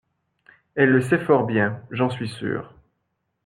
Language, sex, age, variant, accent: French, male, 19-29, Français d'Amérique du Nord, Français du Canada